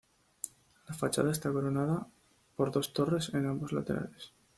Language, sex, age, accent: Spanish, male, 19-29, España: Norte peninsular (Asturias, Castilla y León, Cantabria, País Vasco, Navarra, Aragón, La Rioja, Guadalajara, Cuenca)